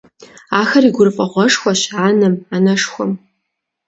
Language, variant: Kabardian, Адыгэбзэ (Къэбэрдей, Кирил, Урысей)